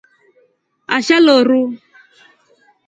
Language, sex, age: Rombo, female, 30-39